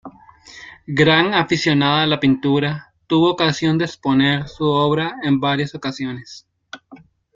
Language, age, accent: Spanish, 19-29, América central